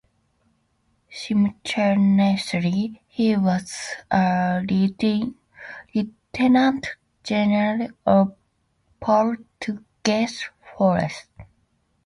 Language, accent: English, United States English